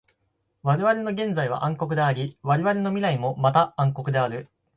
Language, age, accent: Japanese, 19-29, 標準語